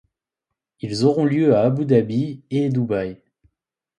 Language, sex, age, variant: French, male, 19-29, Français de métropole